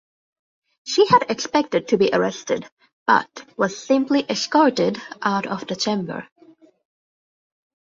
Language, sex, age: English, female, 19-29